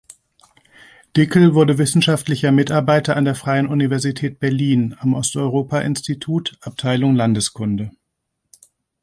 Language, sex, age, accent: German, male, 50-59, Deutschland Deutsch